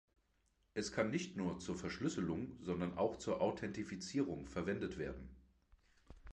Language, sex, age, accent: German, male, 30-39, Deutschland Deutsch